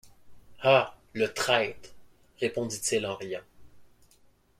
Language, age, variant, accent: French, 19-29, Français d'Amérique du Nord, Français du Canada